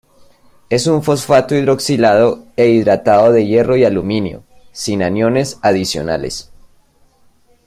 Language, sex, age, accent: Spanish, male, 19-29, Andino-Pacífico: Colombia, Perú, Ecuador, oeste de Bolivia y Venezuela andina